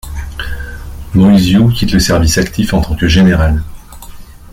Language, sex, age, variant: French, male, 40-49, Français de métropole